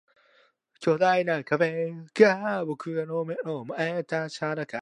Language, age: English, 19-29